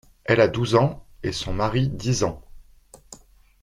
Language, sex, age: French, male, 30-39